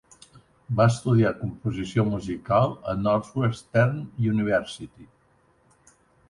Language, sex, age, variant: Catalan, male, 60-69, Central